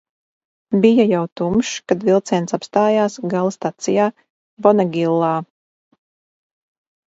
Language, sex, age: Latvian, female, 40-49